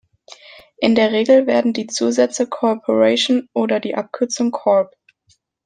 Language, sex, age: German, female, 19-29